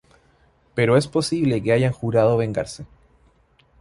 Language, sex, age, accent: Spanish, male, 19-29, Chileno: Chile, Cuyo